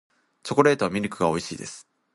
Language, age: Japanese, under 19